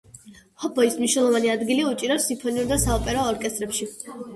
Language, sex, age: Georgian, female, 19-29